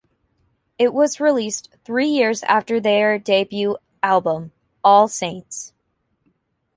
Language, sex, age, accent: English, female, 19-29, United States English